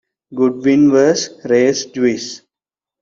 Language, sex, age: English, male, 19-29